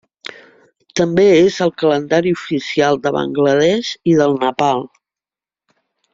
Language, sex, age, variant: Catalan, female, 60-69, Central